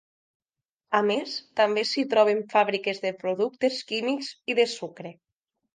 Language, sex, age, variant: Catalan, female, 19-29, Nord-Occidental